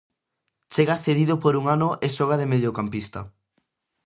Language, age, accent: Galician, 19-29, Atlántico (seseo e gheada)